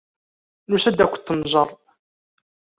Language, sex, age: Kabyle, male, 19-29